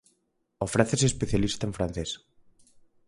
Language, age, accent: Galician, 19-29, Oriental (común en zona oriental)